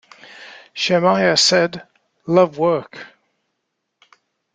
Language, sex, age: English, male, 60-69